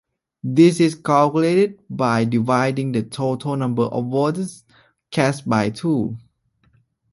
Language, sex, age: English, male, 19-29